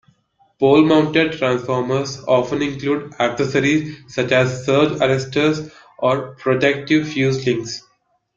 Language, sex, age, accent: English, female, 19-29, India and South Asia (India, Pakistan, Sri Lanka)